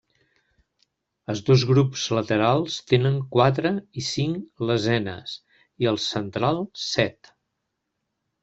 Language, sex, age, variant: Catalan, male, 60-69, Central